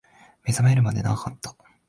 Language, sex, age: Japanese, male, 19-29